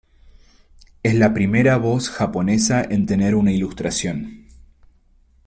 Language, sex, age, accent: Spanish, male, 30-39, Rioplatense: Argentina, Uruguay, este de Bolivia, Paraguay